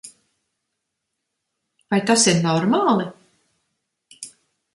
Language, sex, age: Latvian, female, 50-59